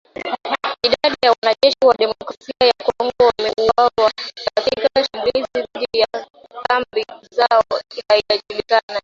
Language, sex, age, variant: Swahili, female, 19-29, Kiswahili cha Bara ya Kenya